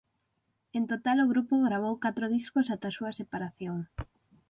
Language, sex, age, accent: Galician, female, 19-29, Atlántico (seseo e gheada)